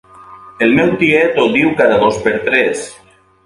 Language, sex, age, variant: Catalan, male, 40-49, Valencià meridional